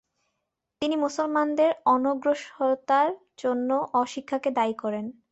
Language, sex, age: Bengali, female, 19-29